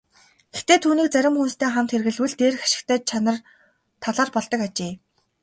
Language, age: Mongolian, 19-29